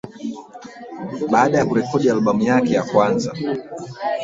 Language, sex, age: Swahili, male, 19-29